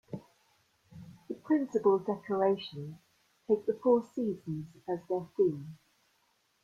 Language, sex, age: English, female, 60-69